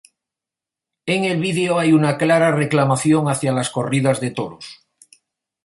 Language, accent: Spanish, España: Norte peninsular (Asturias, Castilla y León, Cantabria, País Vasco, Navarra, Aragón, La Rioja, Guadalajara, Cuenca)